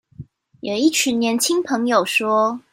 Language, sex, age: Chinese, female, 19-29